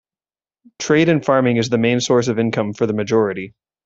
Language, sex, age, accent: English, male, 30-39, Canadian English